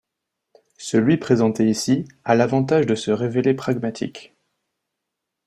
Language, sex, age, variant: French, male, 19-29, Français de métropole